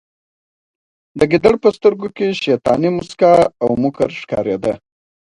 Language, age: Pashto, 30-39